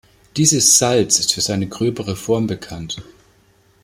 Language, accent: German, Deutschland Deutsch